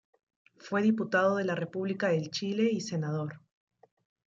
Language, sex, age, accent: Spanish, female, 19-29, Andino-Pacífico: Colombia, Perú, Ecuador, oeste de Bolivia y Venezuela andina